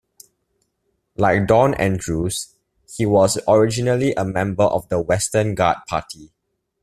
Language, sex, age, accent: English, male, under 19, Singaporean English